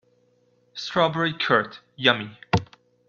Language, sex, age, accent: English, male, 19-29, England English